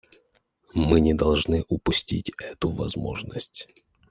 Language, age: Russian, 19-29